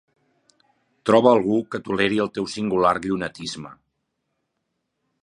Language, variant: Catalan, Central